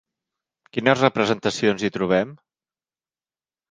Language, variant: Catalan, Central